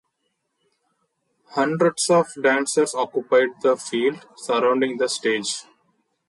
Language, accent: English, India and South Asia (India, Pakistan, Sri Lanka)